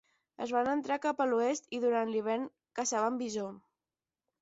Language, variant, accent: Catalan, Balear, balear